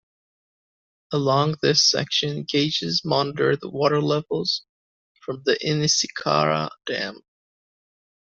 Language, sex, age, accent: English, male, 30-39, United States English